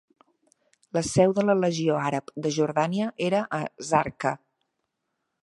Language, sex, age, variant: Catalan, female, 50-59, Central